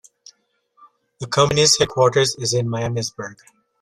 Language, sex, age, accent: English, male, 30-39, West Indies and Bermuda (Bahamas, Bermuda, Jamaica, Trinidad)